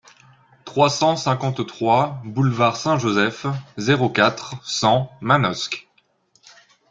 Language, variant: French, Français de métropole